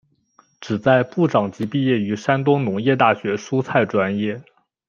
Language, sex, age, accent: Chinese, male, 19-29, 出生地：浙江省